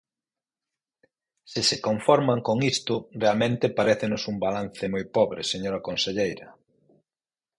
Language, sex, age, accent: Galician, male, 50-59, Normativo (estándar)